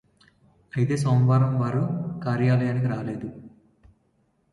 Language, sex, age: Telugu, male, under 19